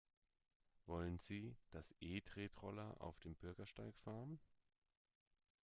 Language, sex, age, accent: German, male, 30-39, Deutschland Deutsch